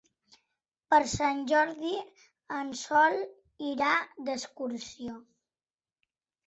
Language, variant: Catalan, Balear